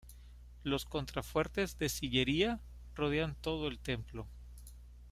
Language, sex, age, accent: Spanish, male, 30-39, México